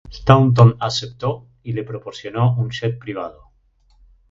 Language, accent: Spanish, Rioplatense: Argentina, Uruguay, este de Bolivia, Paraguay